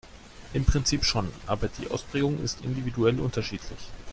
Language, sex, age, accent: German, male, under 19, Deutschland Deutsch